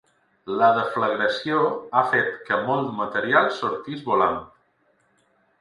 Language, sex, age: Catalan, male, 40-49